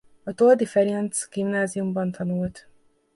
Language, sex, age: Hungarian, female, 19-29